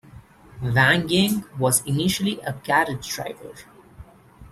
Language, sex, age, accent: English, male, 19-29, India and South Asia (India, Pakistan, Sri Lanka)